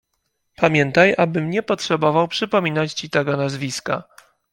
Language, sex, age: Polish, male, 30-39